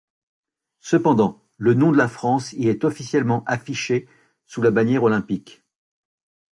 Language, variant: French, Français de métropole